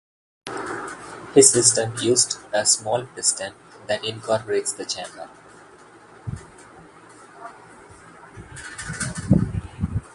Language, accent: English, India and South Asia (India, Pakistan, Sri Lanka)